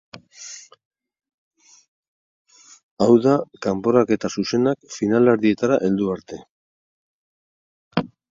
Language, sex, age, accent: Basque, male, 60-69, Mendebalekoa (Araba, Bizkaia, Gipuzkoako mendebaleko herri batzuk)